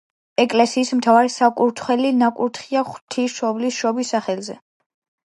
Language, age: Georgian, under 19